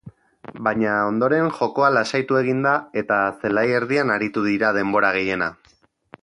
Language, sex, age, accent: Basque, male, 30-39, Erdialdekoa edo Nafarra (Gipuzkoa, Nafarroa)